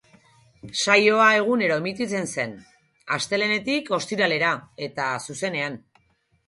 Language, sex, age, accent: Basque, female, 40-49, Erdialdekoa edo Nafarra (Gipuzkoa, Nafarroa)